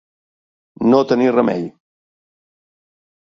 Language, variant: Catalan, Central